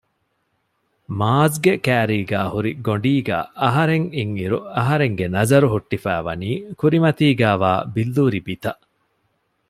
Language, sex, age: Divehi, male, 30-39